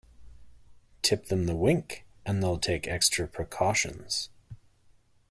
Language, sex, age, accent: English, male, 30-39, Canadian English